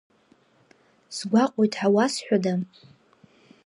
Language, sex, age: Abkhazian, female, 19-29